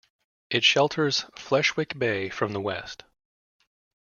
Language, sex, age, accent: English, male, 30-39, United States English